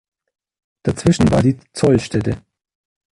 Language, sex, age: German, male, 40-49